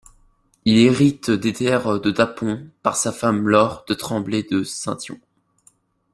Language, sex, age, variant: French, male, under 19, Français de métropole